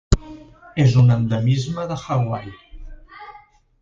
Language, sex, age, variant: Catalan, male, 40-49, Central